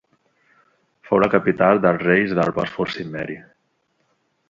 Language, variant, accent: Catalan, Central, central